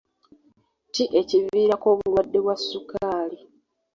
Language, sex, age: Ganda, female, 19-29